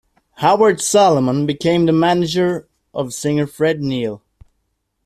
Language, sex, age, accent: English, male, 30-39, United States English